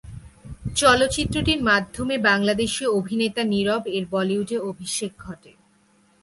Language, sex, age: Bengali, female, 19-29